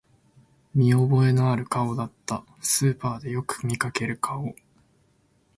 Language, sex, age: Japanese, male, 19-29